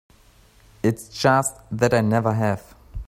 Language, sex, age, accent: English, male, 19-29, United States English